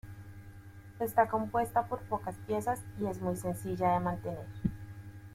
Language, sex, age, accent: Spanish, female, 30-39, Andino-Pacífico: Colombia, Perú, Ecuador, oeste de Bolivia y Venezuela andina